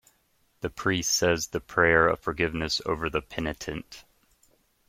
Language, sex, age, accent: English, male, 30-39, United States English